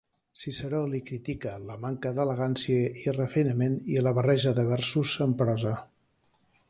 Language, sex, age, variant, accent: Catalan, male, 50-59, Central, central